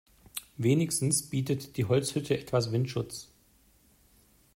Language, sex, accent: German, male, Deutschland Deutsch